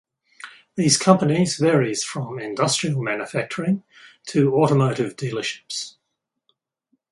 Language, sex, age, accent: English, male, 60-69, Australian English